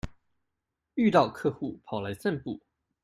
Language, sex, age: Chinese, male, 19-29